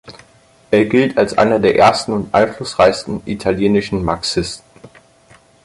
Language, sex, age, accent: German, male, under 19, Deutschland Deutsch